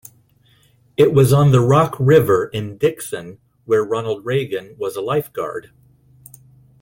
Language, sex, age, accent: English, male, 40-49, United States English